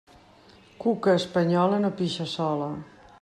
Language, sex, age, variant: Catalan, female, 50-59, Central